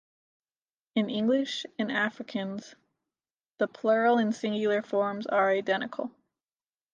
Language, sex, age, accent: English, female, 19-29, United States English